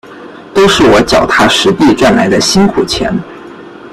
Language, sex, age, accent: Chinese, male, 19-29, 出生地：广东省